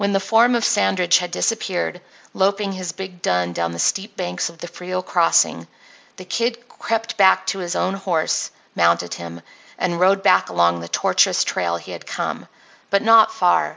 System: none